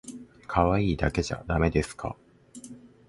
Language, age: Japanese, 19-29